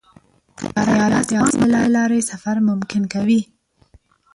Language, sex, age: Pashto, female, 19-29